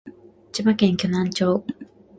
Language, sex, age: Japanese, female, 19-29